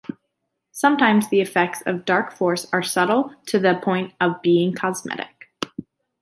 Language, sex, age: English, female, 19-29